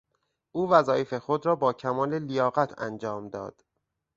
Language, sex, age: Persian, male, 30-39